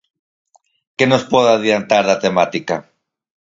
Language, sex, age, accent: Galician, male, 40-49, Normativo (estándar)